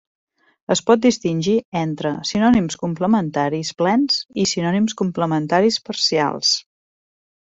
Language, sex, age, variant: Catalan, female, 40-49, Central